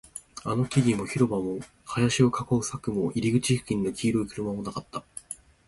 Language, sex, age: Japanese, male, 19-29